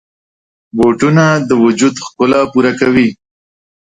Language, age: Pashto, 30-39